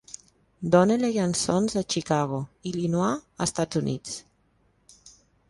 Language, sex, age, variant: Catalan, female, 30-39, Central